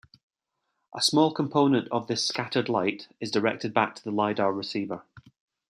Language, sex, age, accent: English, male, 40-49, Scottish English